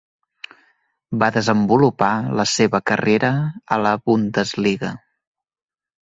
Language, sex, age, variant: Catalan, male, 19-29, Central